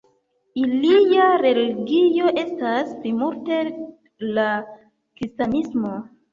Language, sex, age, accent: Esperanto, female, 19-29, Internacia